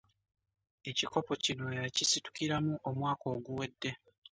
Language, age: Ganda, 19-29